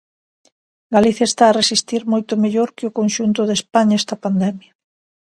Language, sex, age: Galician, female, 50-59